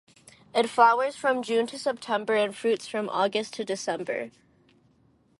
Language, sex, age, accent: English, female, under 19, United States English